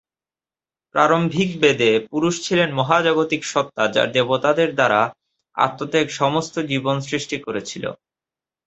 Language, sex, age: Bengali, male, under 19